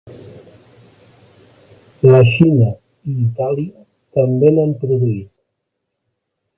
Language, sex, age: Catalan, male, 50-59